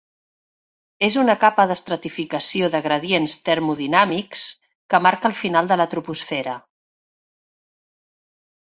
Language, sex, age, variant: Catalan, female, 40-49, Central